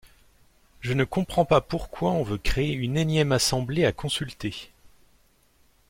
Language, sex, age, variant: French, male, 30-39, Français de métropole